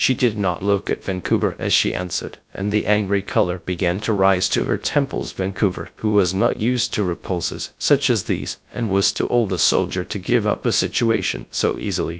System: TTS, GradTTS